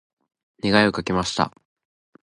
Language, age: Japanese, 19-29